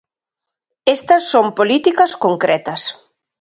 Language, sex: Galician, female